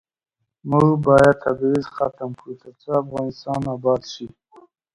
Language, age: Pashto, 30-39